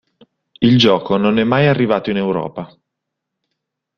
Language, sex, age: Italian, male, 30-39